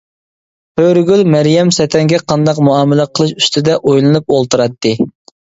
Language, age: Uyghur, 19-29